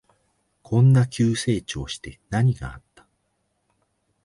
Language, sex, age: Japanese, male, 50-59